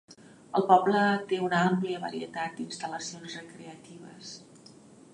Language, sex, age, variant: Catalan, female, 50-59, Central